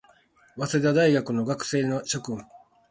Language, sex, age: Japanese, male, 50-59